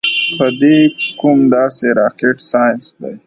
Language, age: Pashto, 19-29